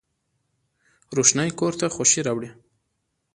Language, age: Pashto, 19-29